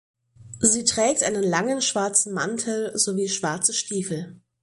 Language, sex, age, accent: German, female, 30-39, Deutschland Deutsch